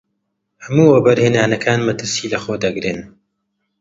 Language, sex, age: Central Kurdish, male, under 19